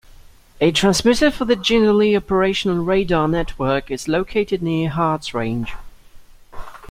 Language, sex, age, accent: English, male, 19-29, England English